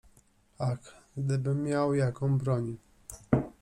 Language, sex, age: Polish, male, 40-49